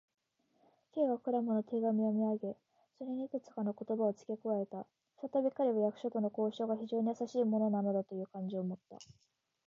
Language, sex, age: Japanese, female, 19-29